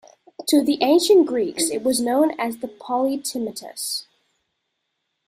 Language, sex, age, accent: English, male, under 19, Australian English